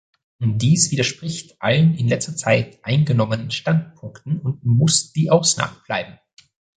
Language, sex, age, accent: German, male, 30-39, Österreichisches Deutsch